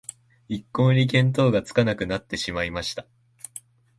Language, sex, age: Japanese, male, 19-29